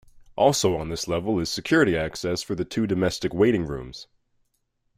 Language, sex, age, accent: English, male, 19-29, United States English